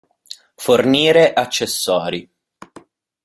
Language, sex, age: Italian, male, 19-29